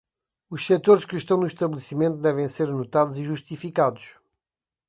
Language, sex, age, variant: Portuguese, male, 50-59, Portuguese (Portugal)